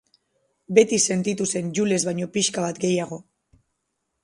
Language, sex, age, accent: Basque, female, 19-29, Mendebalekoa (Araba, Bizkaia, Gipuzkoako mendebaleko herri batzuk)